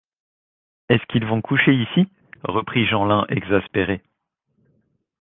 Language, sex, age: French, male, 30-39